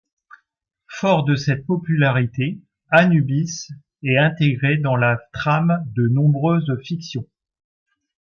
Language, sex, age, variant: French, male, 40-49, Français de métropole